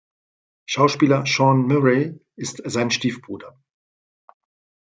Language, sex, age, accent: German, male, 50-59, Deutschland Deutsch